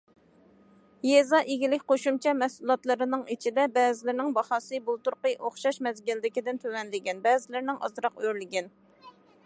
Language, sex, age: Uyghur, female, 30-39